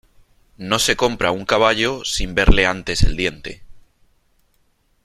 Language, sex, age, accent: Spanish, male, 30-39, España: Norte peninsular (Asturias, Castilla y León, Cantabria, País Vasco, Navarra, Aragón, La Rioja, Guadalajara, Cuenca)